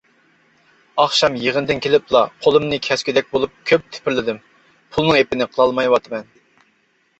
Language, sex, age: Uyghur, male, 40-49